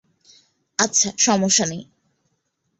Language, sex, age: Bengali, female, 19-29